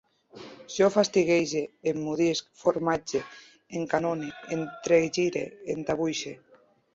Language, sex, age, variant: Catalan, female, 19-29, Nord-Occidental